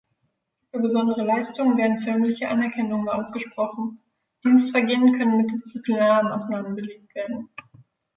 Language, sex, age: German, female, 19-29